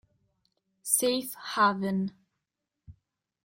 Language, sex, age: Italian, female, 19-29